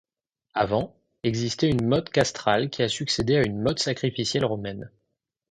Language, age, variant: French, 19-29, Français de métropole